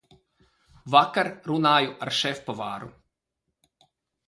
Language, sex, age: Latvian, male, 40-49